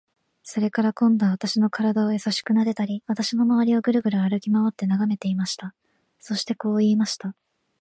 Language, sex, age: Japanese, female, 19-29